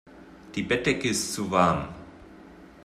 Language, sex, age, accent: German, male, 19-29, Deutschland Deutsch